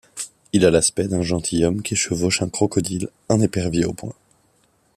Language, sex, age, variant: French, male, 30-39, Français de métropole